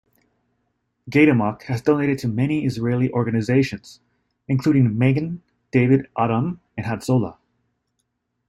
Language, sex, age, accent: English, male, 30-39, United States English